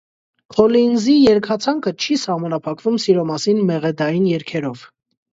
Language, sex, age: Armenian, male, 19-29